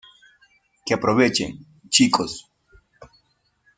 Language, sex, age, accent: Spanish, male, 19-29, Andino-Pacífico: Colombia, Perú, Ecuador, oeste de Bolivia y Venezuela andina